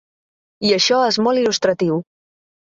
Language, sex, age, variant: Catalan, female, 30-39, Balear